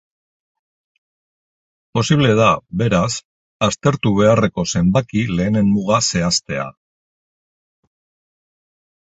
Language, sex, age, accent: Basque, male, 50-59, Mendebalekoa (Araba, Bizkaia, Gipuzkoako mendebaleko herri batzuk)